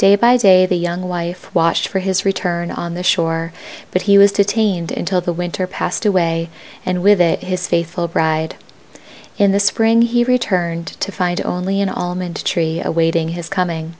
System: none